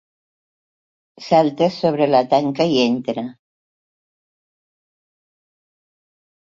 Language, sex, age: Catalan, female, 60-69